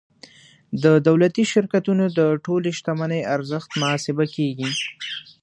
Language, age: Pashto, 19-29